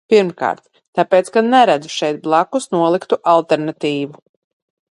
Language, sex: Latvian, female